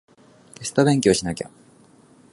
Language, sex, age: Japanese, male, 19-29